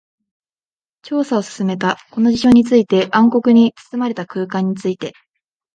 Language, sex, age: Japanese, female, under 19